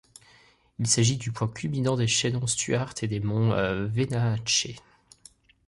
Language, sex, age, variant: French, male, 30-39, Français de métropole